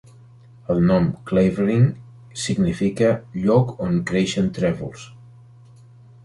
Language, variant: Catalan, Central